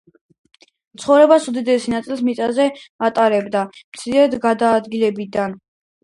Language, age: Georgian, under 19